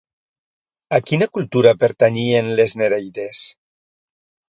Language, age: Catalan, 60-69